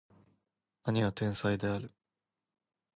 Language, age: Japanese, 19-29